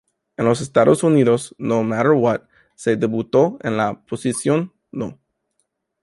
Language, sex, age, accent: Spanish, male, 19-29, América central